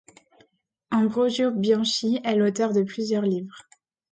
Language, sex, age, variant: French, female, 30-39, Français de métropole